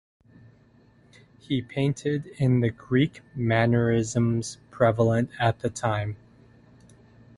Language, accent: English, United States English